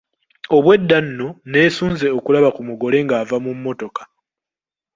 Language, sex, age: Ganda, male, 19-29